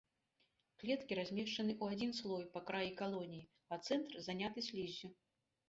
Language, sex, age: Belarusian, female, 50-59